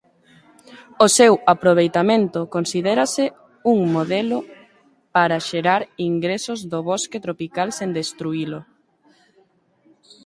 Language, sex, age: Galician, female, 19-29